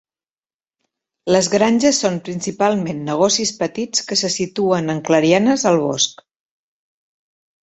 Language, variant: Catalan, Central